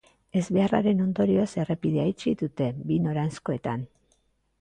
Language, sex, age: Basque, female, 40-49